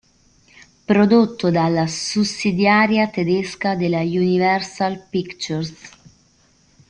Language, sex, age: Italian, female, 19-29